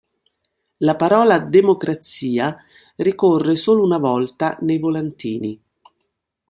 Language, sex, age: Italian, female, 60-69